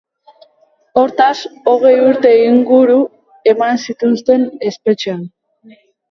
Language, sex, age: Basque, female, 19-29